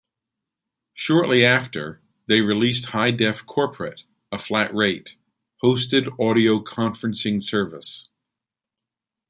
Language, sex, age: English, male, 50-59